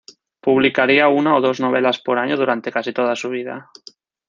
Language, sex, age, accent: Spanish, male, 19-29, España: Norte peninsular (Asturias, Castilla y León, Cantabria, País Vasco, Navarra, Aragón, La Rioja, Guadalajara, Cuenca)